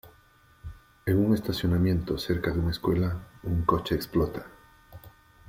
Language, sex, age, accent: Spanish, male, 50-59, Andino-Pacífico: Colombia, Perú, Ecuador, oeste de Bolivia y Venezuela andina